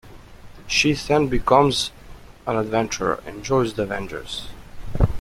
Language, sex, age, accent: English, male, 19-29, United States English